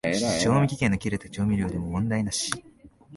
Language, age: Japanese, 19-29